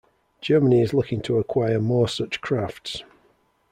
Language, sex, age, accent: English, male, 40-49, England English